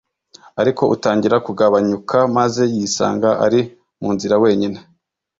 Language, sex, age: Kinyarwanda, male, 19-29